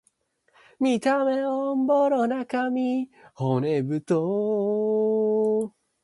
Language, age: English, 19-29